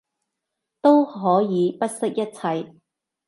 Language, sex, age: Cantonese, female, 30-39